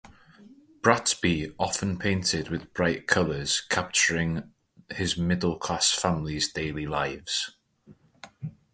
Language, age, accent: English, 30-39, Welsh English